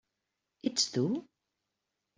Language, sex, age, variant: Catalan, female, 50-59, Central